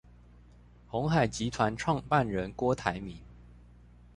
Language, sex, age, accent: Chinese, male, 19-29, 出生地：彰化縣